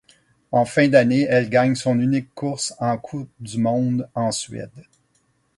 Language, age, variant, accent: French, 50-59, Français d'Amérique du Nord, Français du Canada